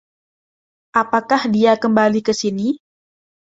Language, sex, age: Indonesian, female, 19-29